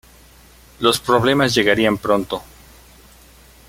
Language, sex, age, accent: Spanish, male, 40-49, México